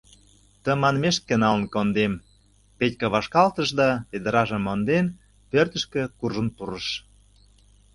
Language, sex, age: Mari, male, 60-69